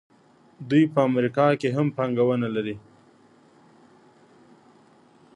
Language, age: Pashto, 19-29